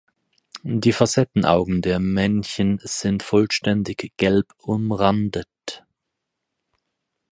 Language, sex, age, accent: German, male, 30-39, Schweizerdeutsch